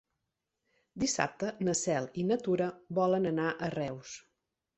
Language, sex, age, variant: Catalan, female, 30-39, Central